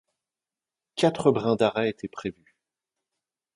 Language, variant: French, Français de métropole